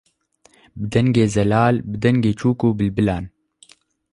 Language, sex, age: Kurdish, male, 19-29